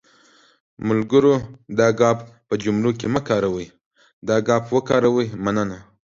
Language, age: Pashto, 19-29